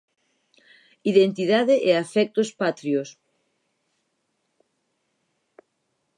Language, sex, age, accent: Galician, female, 30-39, Normativo (estándar)